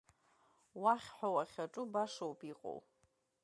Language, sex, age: Abkhazian, female, 40-49